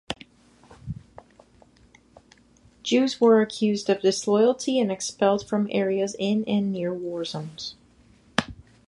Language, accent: English, United States English